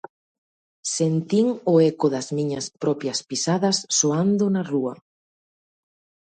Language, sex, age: Galician, female, 30-39